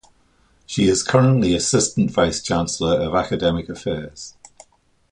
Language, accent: English, Irish English